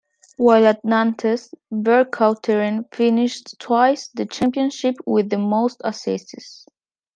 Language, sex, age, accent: English, female, 19-29, United States English